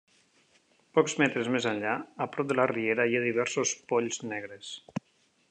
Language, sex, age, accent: Catalan, male, 50-59, valencià